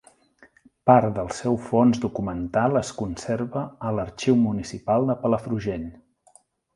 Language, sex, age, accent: Catalan, male, 40-49, central; nord-occidental